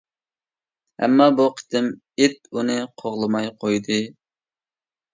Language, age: Uyghur, 30-39